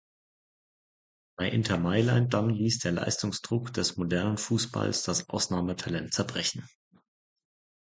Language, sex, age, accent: German, male, 30-39, Deutschland Deutsch